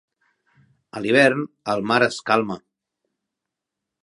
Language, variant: Catalan, Central